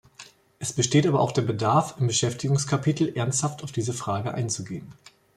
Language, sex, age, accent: German, male, 40-49, Deutschland Deutsch